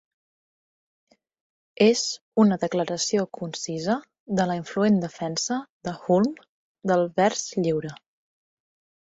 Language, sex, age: Catalan, female, 19-29